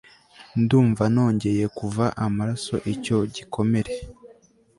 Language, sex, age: Kinyarwanda, male, 19-29